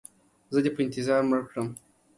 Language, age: Pashto, 19-29